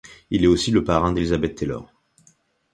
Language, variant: French, Français de métropole